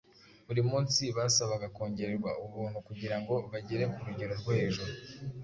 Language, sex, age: Kinyarwanda, male, 19-29